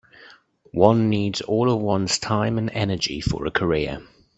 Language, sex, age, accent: English, male, 30-39, England English